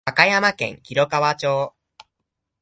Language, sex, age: Japanese, male, 19-29